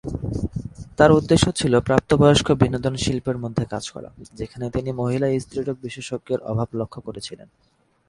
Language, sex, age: Bengali, male, 19-29